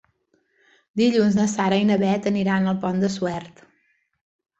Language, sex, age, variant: Catalan, female, 40-49, Balear